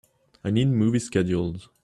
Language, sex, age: English, male, 19-29